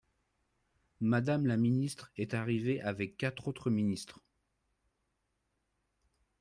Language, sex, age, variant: French, male, 30-39, Français de métropole